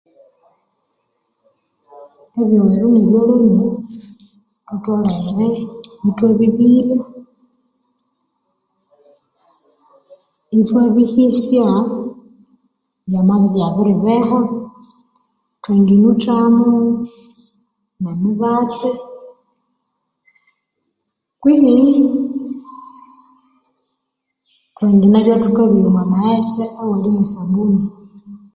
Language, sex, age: Konzo, female, 30-39